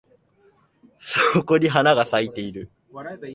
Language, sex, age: Japanese, male, 19-29